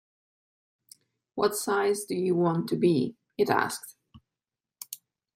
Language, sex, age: English, female, 30-39